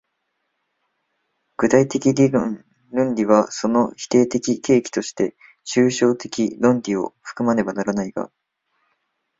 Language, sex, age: Japanese, male, 19-29